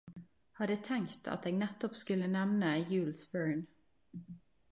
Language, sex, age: Norwegian Nynorsk, female, 30-39